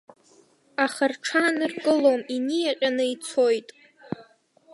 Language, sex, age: Abkhazian, female, under 19